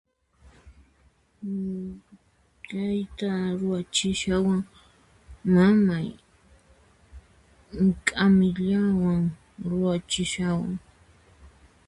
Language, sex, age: Puno Quechua, female, 19-29